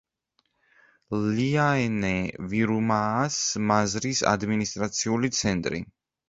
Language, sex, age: Georgian, male, under 19